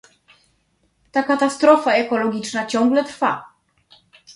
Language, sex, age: Polish, female, 19-29